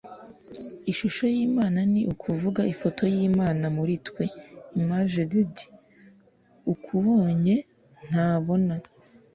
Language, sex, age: Kinyarwanda, female, 19-29